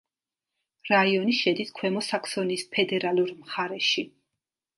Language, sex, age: Georgian, female, 30-39